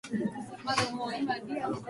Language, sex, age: Japanese, female, 19-29